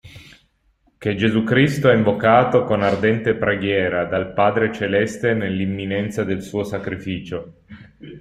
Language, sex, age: Italian, male, 30-39